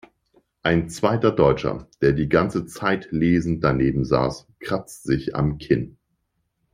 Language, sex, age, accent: German, male, 40-49, Deutschland Deutsch